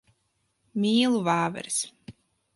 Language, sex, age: Latvian, female, 19-29